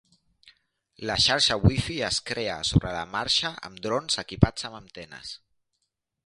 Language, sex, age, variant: Catalan, male, 40-49, Central